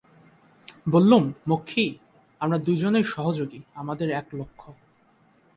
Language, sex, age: Bengali, male, 19-29